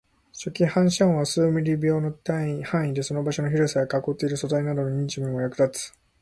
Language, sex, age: Japanese, male, 19-29